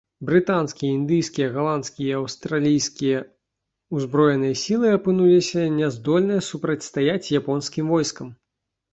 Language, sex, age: Belarusian, male, 19-29